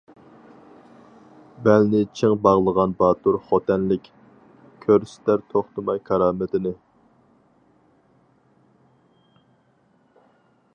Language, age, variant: Uyghur, 30-39, ئۇيغۇر تىلى